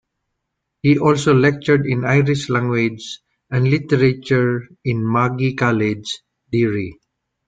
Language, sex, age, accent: English, male, 40-49, Filipino